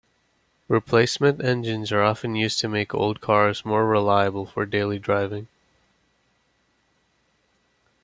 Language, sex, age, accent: English, male, 19-29, United States English